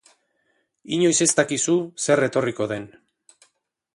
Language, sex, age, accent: Basque, male, 40-49, Erdialdekoa edo Nafarra (Gipuzkoa, Nafarroa)